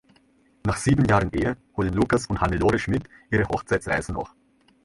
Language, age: German, 19-29